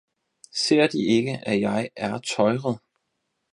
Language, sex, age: Danish, male, 19-29